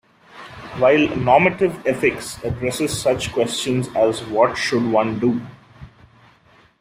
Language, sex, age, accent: English, male, 30-39, India and South Asia (India, Pakistan, Sri Lanka)